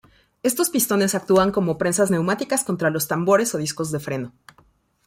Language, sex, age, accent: Spanish, female, 40-49, México